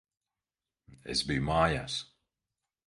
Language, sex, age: Latvian, male, 30-39